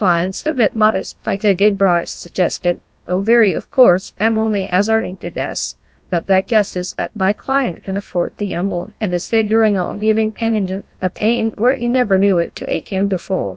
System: TTS, GlowTTS